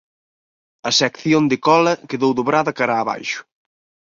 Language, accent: Galician, Normativo (estándar)